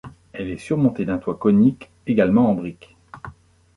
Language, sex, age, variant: French, male, 50-59, Français de métropole